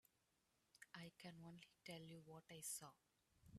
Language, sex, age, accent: English, female, 30-39, India and South Asia (India, Pakistan, Sri Lanka)